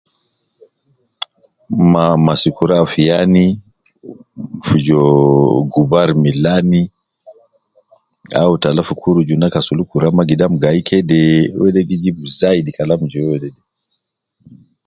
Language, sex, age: Nubi, male, 50-59